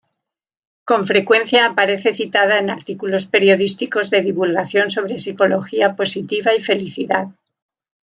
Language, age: Spanish, 60-69